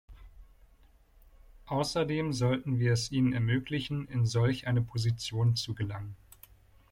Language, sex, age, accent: German, male, 19-29, Deutschland Deutsch